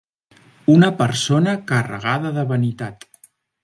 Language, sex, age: Catalan, male, 40-49